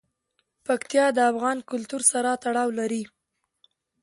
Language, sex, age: Pashto, female, 19-29